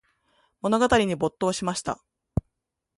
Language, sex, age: Japanese, female, 19-29